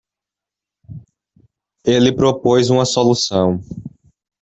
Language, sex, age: Portuguese, male, under 19